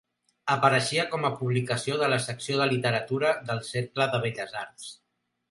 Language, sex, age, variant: Catalan, male, 40-49, Central